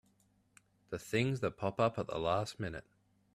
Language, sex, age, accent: English, male, 30-39, Australian English